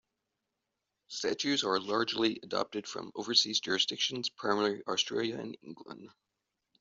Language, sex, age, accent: English, male, 40-49, United States English